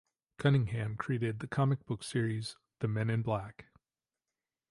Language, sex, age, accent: English, male, 40-49, United States English